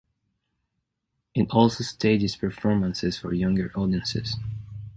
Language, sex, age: English, male, 30-39